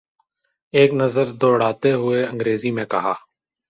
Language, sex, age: Urdu, male, 19-29